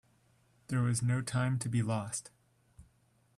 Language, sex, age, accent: English, male, 30-39, United States English